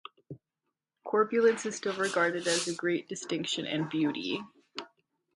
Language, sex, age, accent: English, male, 19-29, United States English